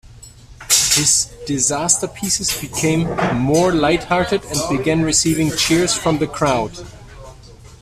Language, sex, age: English, male, 30-39